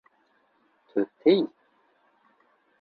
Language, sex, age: Kurdish, male, 40-49